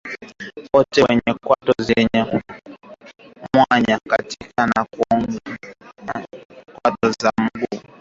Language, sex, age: Swahili, male, 19-29